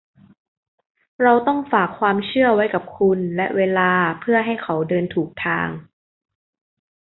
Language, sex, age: Thai, female, 19-29